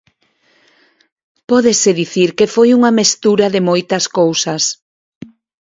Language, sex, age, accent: Galician, female, 50-59, Normativo (estándar)